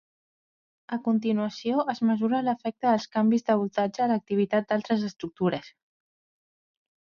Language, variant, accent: Catalan, Central, central